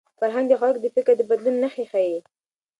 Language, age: Pashto, 19-29